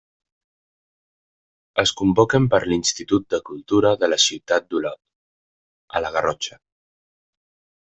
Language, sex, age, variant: Catalan, male, 19-29, Central